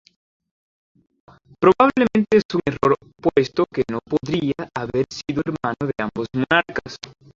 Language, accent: Spanish, Caribe: Cuba, Venezuela, Puerto Rico, República Dominicana, Panamá, Colombia caribeña, México caribeño, Costa del golfo de México